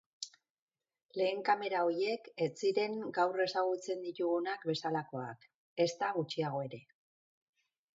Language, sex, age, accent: Basque, female, 50-59, Mendebalekoa (Araba, Bizkaia, Gipuzkoako mendebaleko herri batzuk)